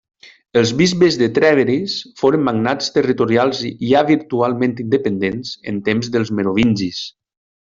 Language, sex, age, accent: Catalan, male, 30-39, valencià